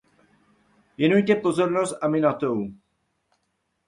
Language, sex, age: Czech, male, 40-49